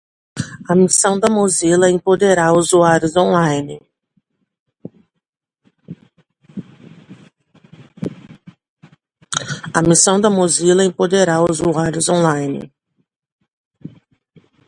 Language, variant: Portuguese, Portuguese (Brasil)